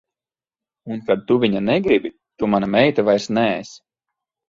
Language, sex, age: Latvian, male, 30-39